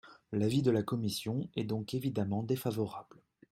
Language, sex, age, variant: French, male, 30-39, Français de métropole